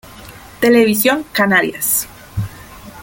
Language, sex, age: Spanish, female, 30-39